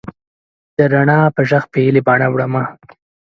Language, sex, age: Pashto, male, 19-29